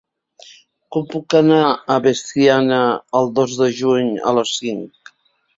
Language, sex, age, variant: Catalan, female, 70-79, Central